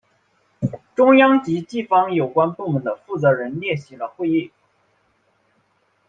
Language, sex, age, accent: Chinese, male, 19-29, 出生地：湖南省